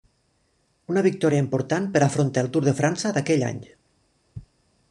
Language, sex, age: Catalan, male, 40-49